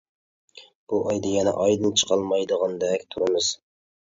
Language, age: Uyghur, 30-39